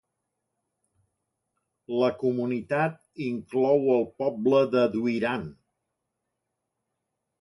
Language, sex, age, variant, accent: Catalan, male, 60-69, Central, central